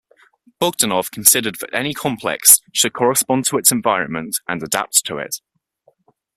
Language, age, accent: English, 19-29, England English